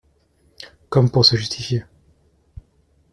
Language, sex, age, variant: French, male, 30-39, Français de métropole